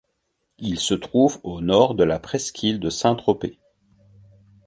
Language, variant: French, Français de métropole